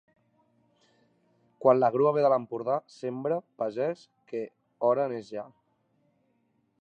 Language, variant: Catalan, Central